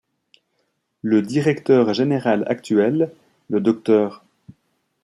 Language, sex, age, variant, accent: French, male, 30-39, Français d'Europe, Français de Suisse